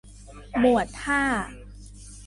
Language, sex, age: Thai, female, 19-29